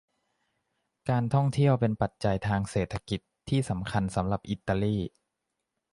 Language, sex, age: Thai, male, 19-29